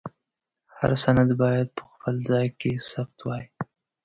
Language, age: Pashto, 19-29